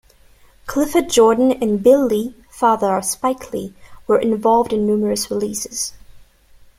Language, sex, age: English, female, 19-29